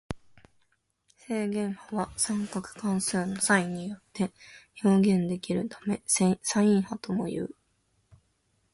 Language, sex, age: Japanese, female, under 19